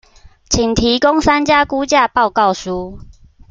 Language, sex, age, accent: Chinese, female, 19-29, 出生地：新北市